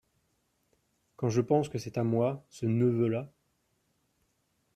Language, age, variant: French, 30-39, Français de métropole